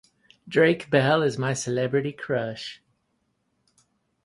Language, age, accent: English, 40-49, United States English